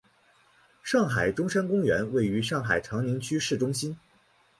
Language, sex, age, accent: Chinese, male, 19-29, 出生地：黑龙江省